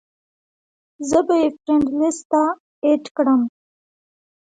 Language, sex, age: Pashto, female, 19-29